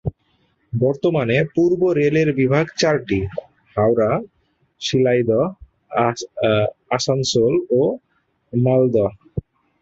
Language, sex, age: Bengali, male, 19-29